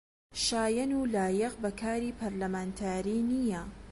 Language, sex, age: Central Kurdish, female, 19-29